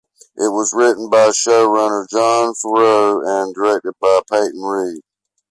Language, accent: English, United States English